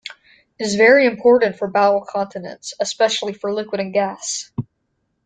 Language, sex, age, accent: English, female, under 19, United States English